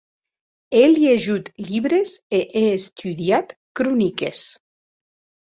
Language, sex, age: Occitan, female, 40-49